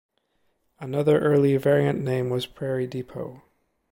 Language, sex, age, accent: English, male, 19-29, United States English